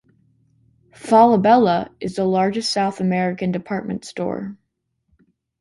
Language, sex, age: English, female, under 19